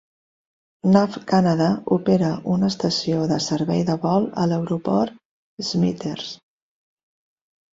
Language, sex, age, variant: Catalan, female, 40-49, Central